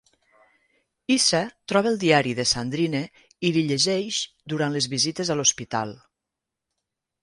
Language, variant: Catalan, Nord-Occidental